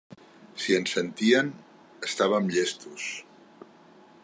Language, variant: Catalan, Central